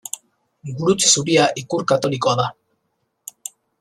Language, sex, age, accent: Basque, male, under 19, Erdialdekoa edo Nafarra (Gipuzkoa, Nafarroa)